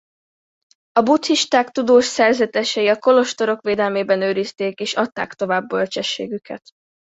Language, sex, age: Hungarian, female, under 19